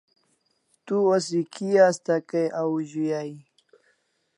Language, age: Kalasha, 19-29